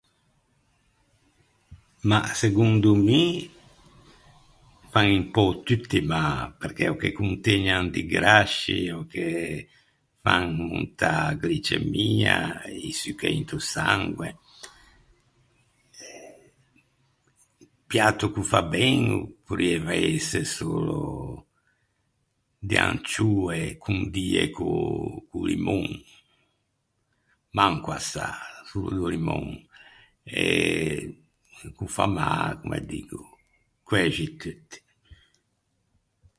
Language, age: Ligurian, 70-79